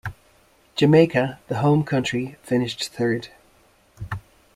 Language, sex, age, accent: English, female, 50-59, Irish English